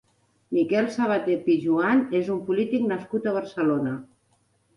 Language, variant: Catalan, Central